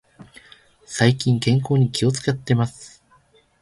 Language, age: Japanese, 30-39